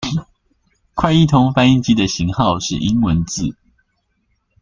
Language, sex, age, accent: Chinese, female, 19-29, 出生地：高雄市